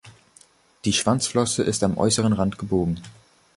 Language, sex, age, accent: German, male, under 19, Deutschland Deutsch